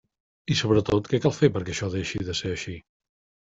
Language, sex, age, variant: Catalan, male, 50-59, Central